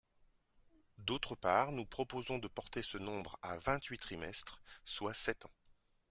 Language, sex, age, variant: French, male, 40-49, Français de métropole